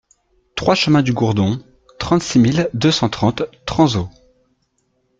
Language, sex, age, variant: French, male, 30-39, Français de métropole